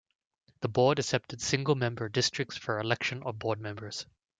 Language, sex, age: English, male, 19-29